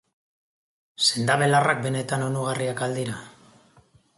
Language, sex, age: Basque, male, 50-59